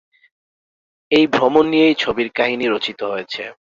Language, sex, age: Bengali, male, 19-29